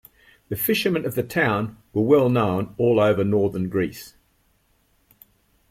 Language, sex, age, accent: English, male, 60-69, Australian English